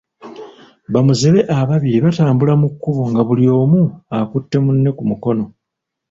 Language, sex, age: Ganda, male, 40-49